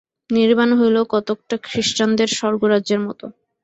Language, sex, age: Bengali, female, 19-29